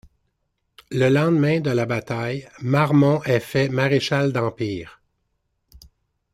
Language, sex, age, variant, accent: French, male, 60-69, Français d'Amérique du Nord, Français du Canada